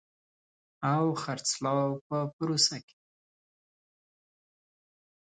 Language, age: Pashto, 30-39